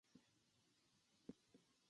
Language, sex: Japanese, female